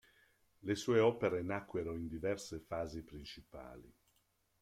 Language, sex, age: Italian, male, 60-69